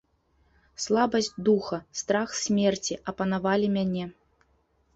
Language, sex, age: Belarusian, female, 30-39